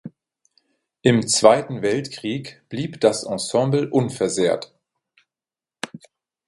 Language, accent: German, Deutschland Deutsch